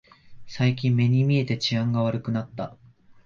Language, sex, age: Japanese, male, 19-29